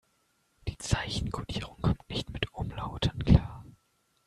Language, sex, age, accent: German, male, 19-29, Deutschland Deutsch